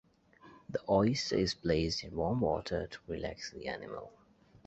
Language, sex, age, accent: English, male, 19-29, England English